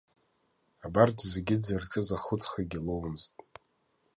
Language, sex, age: Abkhazian, male, 30-39